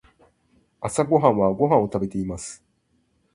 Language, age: Japanese, 19-29